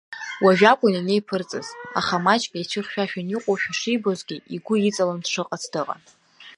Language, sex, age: Abkhazian, female, under 19